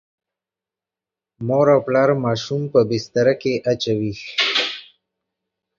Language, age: Pashto, 30-39